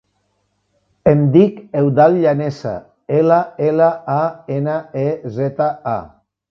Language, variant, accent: Catalan, Valencià meridional, valencià